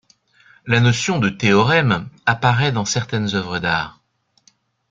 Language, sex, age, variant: French, male, 40-49, Français de métropole